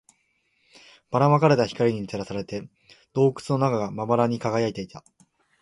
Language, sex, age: Japanese, male, 19-29